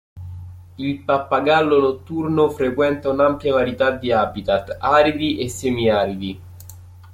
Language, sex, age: Italian, male, 19-29